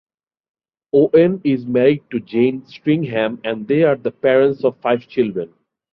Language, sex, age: English, male, 19-29